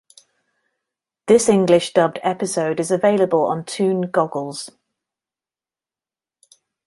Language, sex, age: English, female, 30-39